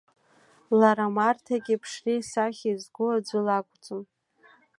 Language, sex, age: Abkhazian, female, 19-29